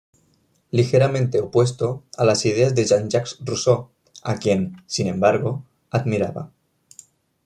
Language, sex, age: Spanish, male, 19-29